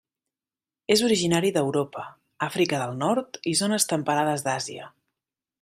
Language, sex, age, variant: Catalan, female, 30-39, Central